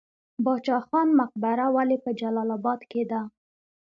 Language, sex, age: Pashto, female, 19-29